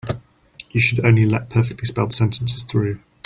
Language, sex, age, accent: English, male, 40-49, England English